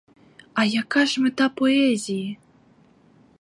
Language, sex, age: Ukrainian, female, 19-29